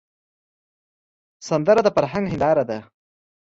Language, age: Pashto, 19-29